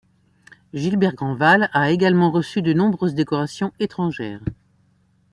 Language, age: French, 60-69